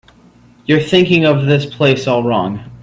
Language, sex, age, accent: English, male, 19-29, United States English